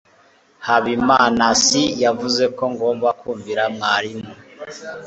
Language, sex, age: Kinyarwanda, male, 19-29